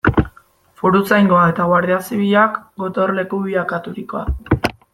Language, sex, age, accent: Basque, female, 19-29, Mendebalekoa (Araba, Bizkaia, Gipuzkoako mendebaleko herri batzuk)